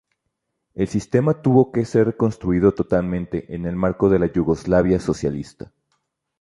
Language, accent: Spanish, México